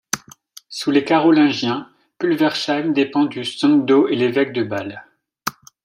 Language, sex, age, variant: French, male, 40-49, Français de métropole